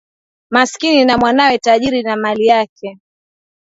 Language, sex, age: Swahili, female, 19-29